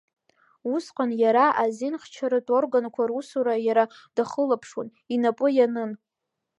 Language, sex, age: Abkhazian, female, 19-29